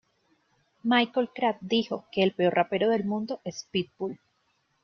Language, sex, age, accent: Spanish, female, 19-29, Andino-Pacífico: Colombia, Perú, Ecuador, oeste de Bolivia y Venezuela andina